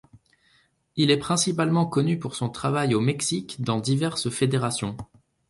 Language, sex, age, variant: French, male, 30-39, Français de métropole